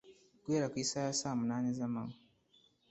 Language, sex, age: Kinyarwanda, male, under 19